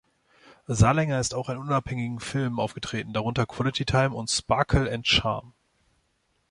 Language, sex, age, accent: German, male, 30-39, Deutschland Deutsch